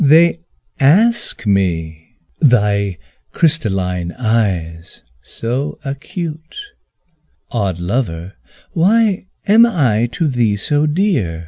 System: none